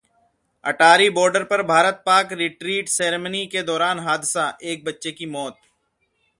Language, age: Hindi, 30-39